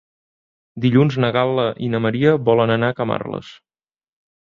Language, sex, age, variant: Catalan, male, 19-29, Central